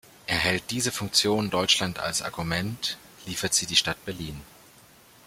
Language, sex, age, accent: German, male, 19-29, Deutschland Deutsch